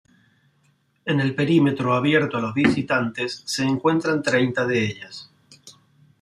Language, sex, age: Spanish, male, 50-59